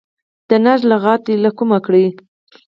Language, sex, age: Pashto, female, 19-29